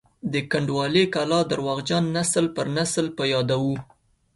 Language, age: Pashto, 19-29